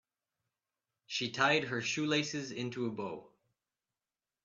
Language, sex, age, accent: English, male, 19-29, United States English